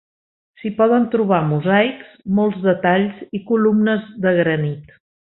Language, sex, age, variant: Catalan, female, 60-69, Central